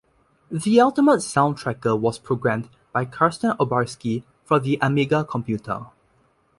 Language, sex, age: English, male, under 19